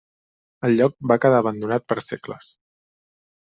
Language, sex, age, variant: Catalan, male, 19-29, Central